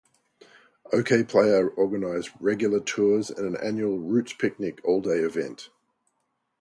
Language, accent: English, Australian English